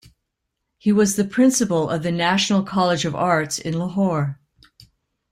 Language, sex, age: English, female, 60-69